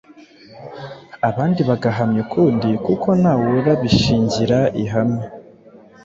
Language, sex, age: Kinyarwanda, male, 19-29